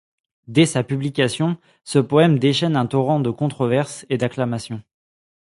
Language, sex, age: French, male, 30-39